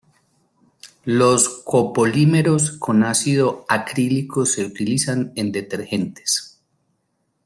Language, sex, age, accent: Spanish, male, 40-49, Andino-Pacífico: Colombia, Perú, Ecuador, oeste de Bolivia y Venezuela andina